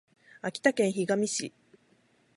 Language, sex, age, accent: Japanese, female, 19-29, 東京